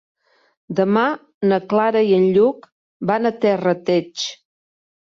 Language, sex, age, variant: Catalan, female, 50-59, Central